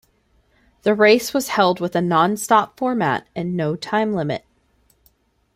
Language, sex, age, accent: English, female, 30-39, United States English